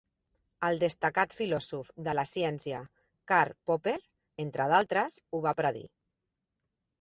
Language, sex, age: Catalan, female, 40-49